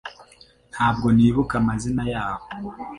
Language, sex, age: Kinyarwanda, male, 19-29